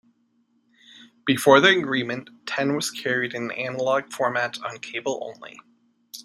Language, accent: English, United States English